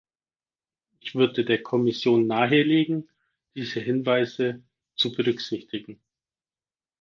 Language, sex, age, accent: German, male, 19-29, Deutschland Deutsch